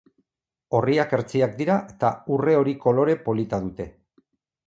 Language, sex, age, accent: Basque, male, 50-59, Mendebalekoa (Araba, Bizkaia, Gipuzkoako mendebaleko herri batzuk)